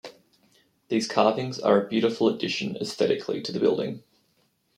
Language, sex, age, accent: English, male, 19-29, Australian English